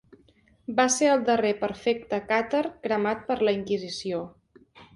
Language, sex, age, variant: Catalan, female, 19-29, Central